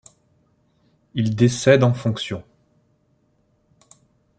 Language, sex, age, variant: French, male, 30-39, Français de métropole